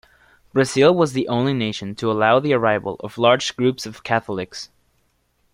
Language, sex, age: English, male, under 19